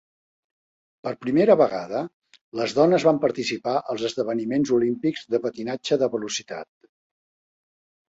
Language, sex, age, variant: Catalan, male, 70-79, Central